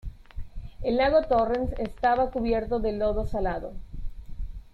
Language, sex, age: Spanish, female, 19-29